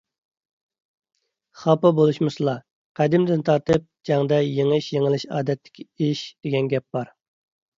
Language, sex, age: Uyghur, male, 30-39